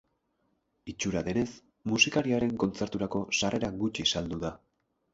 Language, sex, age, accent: Basque, male, 19-29, Erdialdekoa edo Nafarra (Gipuzkoa, Nafarroa)